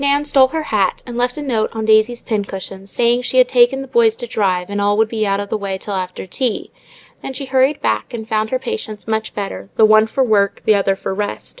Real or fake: real